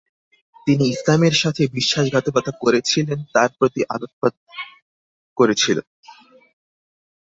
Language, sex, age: Bengali, male, 19-29